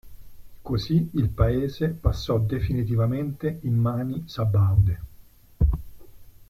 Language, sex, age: Italian, male, 30-39